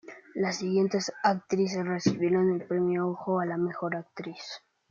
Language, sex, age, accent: Spanish, male, under 19, España: Norte peninsular (Asturias, Castilla y León, Cantabria, País Vasco, Navarra, Aragón, La Rioja, Guadalajara, Cuenca)